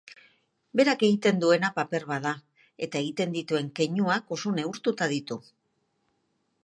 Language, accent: Basque, Erdialdekoa edo Nafarra (Gipuzkoa, Nafarroa)